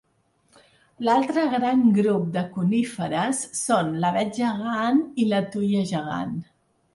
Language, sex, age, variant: Catalan, female, 60-69, Central